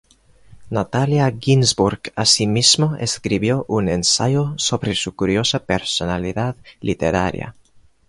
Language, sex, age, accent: Spanish, male, 19-29, España: Centro-Sur peninsular (Madrid, Toledo, Castilla-La Mancha)